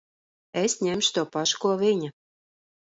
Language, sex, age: Latvian, female, 50-59